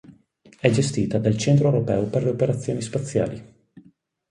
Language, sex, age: Italian, male, 40-49